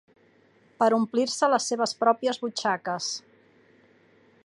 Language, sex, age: Catalan, female, 40-49